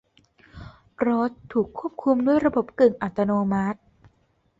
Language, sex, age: Thai, female, 19-29